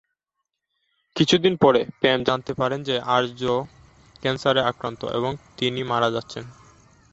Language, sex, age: Bengali, male, 19-29